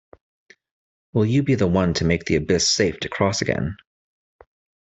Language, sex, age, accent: English, male, 30-39, United States English